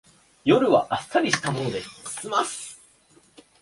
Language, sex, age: Japanese, male, 19-29